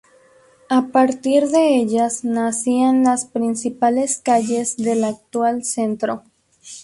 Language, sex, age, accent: Spanish, female, 19-29, México